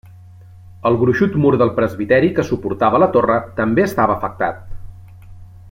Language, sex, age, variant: Catalan, male, 40-49, Central